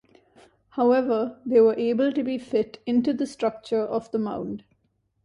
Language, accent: English, India and South Asia (India, Pakistan, Sri Lanka)